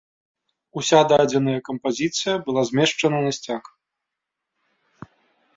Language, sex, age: Belarusian, male, 40-49